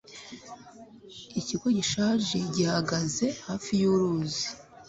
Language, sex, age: Kinyarwanda, female, under 19